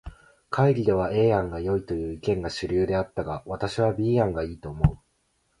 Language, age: Japanese, 19-29